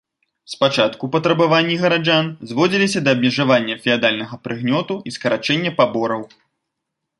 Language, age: Belarusian, 19-29